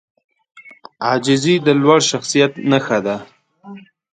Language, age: Pashto, 19-29